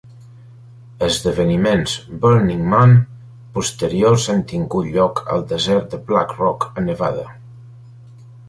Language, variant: Catalan, Central